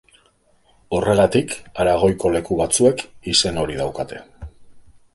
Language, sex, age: Basque, male, 40-49